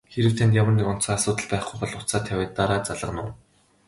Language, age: Mongolian, 19-29